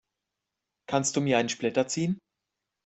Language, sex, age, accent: German, male, 19-29, Deutschland Deutsch